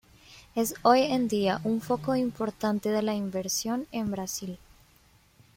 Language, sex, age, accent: Spanish, female, 19-29, América central